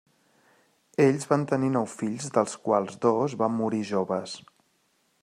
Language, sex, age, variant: Catalan, male, 30-39, Central